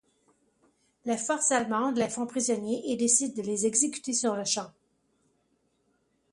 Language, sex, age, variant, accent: French, female, 50-59, Français d'Amérique du Nord, Français du Canada